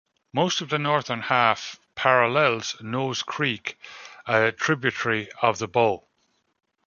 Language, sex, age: English, male, 40-49